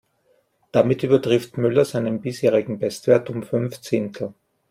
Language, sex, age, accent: German, male, 50-59, Österreichisches Deutsch